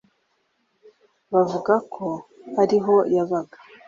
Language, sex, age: Kinyarwanda, female, 30-39